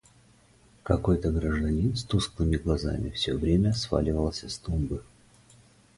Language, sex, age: Russian, male, 40-49